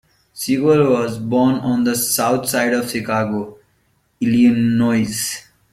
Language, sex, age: English, male, 19-29